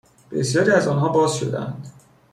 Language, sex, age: Persian, male, 30-39